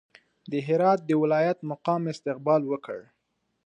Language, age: Pashto, 19-29